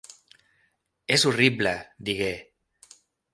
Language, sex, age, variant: Catalan, male, 40-49, Central